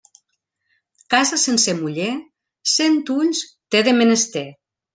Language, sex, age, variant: Catalan, female, 50-59, Central